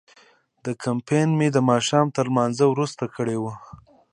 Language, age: Pashto, 19-29